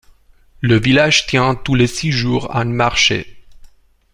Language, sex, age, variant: French, male, 30-39, Français d'Europe